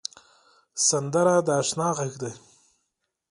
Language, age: Pashto, 30-39